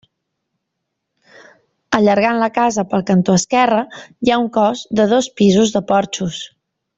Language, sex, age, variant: Catalan, female, 40-49, Nord-Occidental